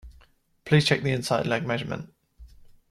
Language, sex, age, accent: English, male, 30-39, England English